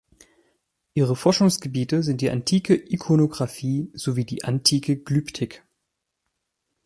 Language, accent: German, Deutschland Deutsch